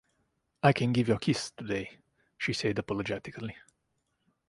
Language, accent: English, United States English